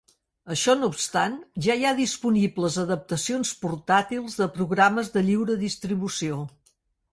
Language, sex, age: Catalan, female, 70-79